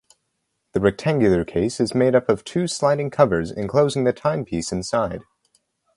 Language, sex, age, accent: English, male, 19-29, United States English